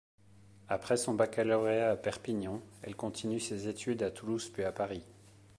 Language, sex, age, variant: French, male, 30-39, Français de métropole